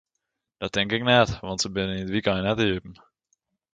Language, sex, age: Western Frisian, male, under 19